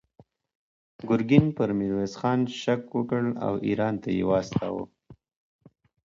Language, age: Pashto, 19-29